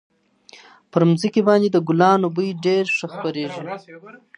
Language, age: Pashto, 19-29